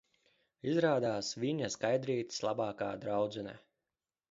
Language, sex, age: Latvian, male, 30-39